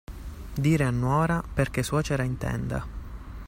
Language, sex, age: Italian, male, 19-29